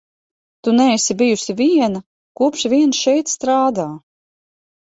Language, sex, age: Latvian, female, 40-49